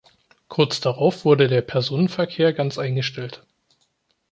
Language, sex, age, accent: German, male, 19-29, Deutschland Deutsch